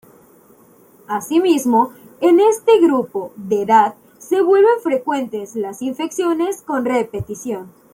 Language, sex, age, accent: Spanish, female, 19-29, México